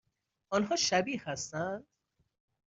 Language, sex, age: Persian, male, 19-29